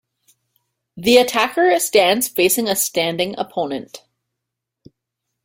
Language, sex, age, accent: English, female, 19-29, Canadian English